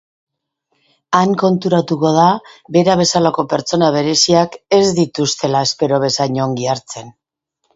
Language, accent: Basque, Mendebalekoa (Araba, Bizkaia, Gipuzkoako mendebaleko herri batzuk)